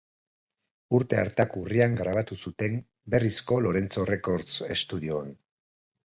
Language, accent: Basque, Mendebalekoa (Araba, Bizkaia, Gipuzkoako mendebaleko herri batzuk)